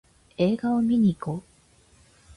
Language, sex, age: Japanese, female, 19-29